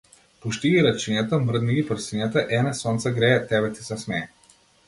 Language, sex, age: Macedonian, male, 19-29